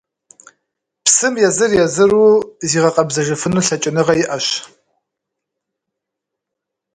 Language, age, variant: Kabardian, 30-39, Адыгэбзэ (Къэбэрдей, Кирил, псоми зэдай)